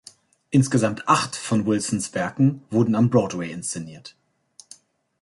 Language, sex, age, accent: German, male, 30-39, Deutschland Deutsch